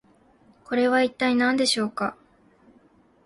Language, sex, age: Japanese, female, 19-29